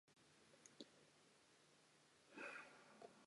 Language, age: Japanese, 19-29